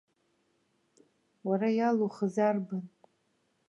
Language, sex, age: Abkhazian, female, 50-59